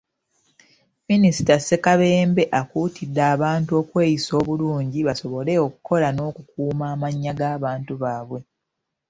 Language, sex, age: Ganda, female, 30-39